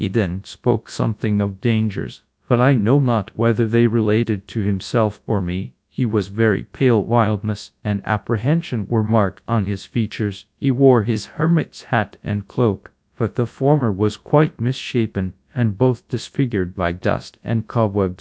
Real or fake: fake